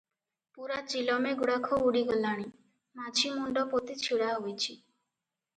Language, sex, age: Odia, female, 19-29